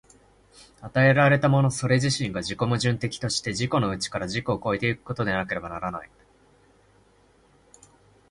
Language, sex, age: Japanese, male, 19-29